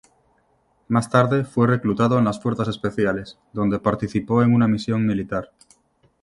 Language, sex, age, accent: Spanish, male, 30-39, España: Norte peninsular (Asturias, Castilla y León, Cantabria, País Vasco, Navarra, Aragón, La Rioja, Guadalajara, Cuenca)